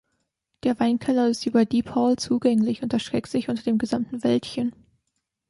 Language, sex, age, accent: German, female, 19-29, Deutschland Deutsch